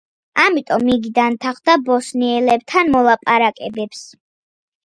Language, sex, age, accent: Georgian, female, 40-49, ჩვეულებრივი